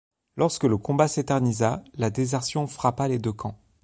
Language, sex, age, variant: French, male, 30-39, Français de métropole